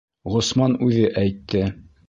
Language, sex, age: Bashkir, male, 60-69